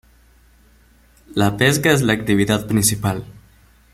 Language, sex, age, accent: Spanish, male, under 19, Caribe: Cuba, Venezuela, Puerto Rico, República Dominicana, Panamá, Colombia caribeña, México caribeño, Costa del golfo de México